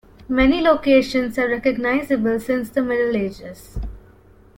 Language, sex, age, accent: English, female, 19-29, India and South Asia (India, Pakistan, Sri Lanka)